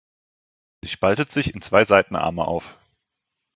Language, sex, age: German, male, 30-39